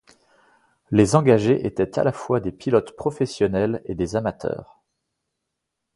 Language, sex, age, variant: French, male, 30-39, Français de métropole